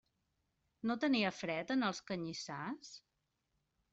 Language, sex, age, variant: Catalan, female, 40-49, Central